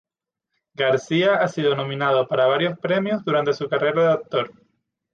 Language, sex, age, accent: Spanish, male, 19-29, España: Islas Canarias